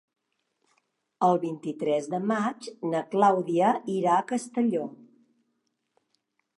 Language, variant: Catalan, Septentrional